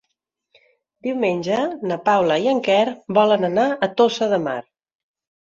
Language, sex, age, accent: Catalan, female, 40-49, Oriental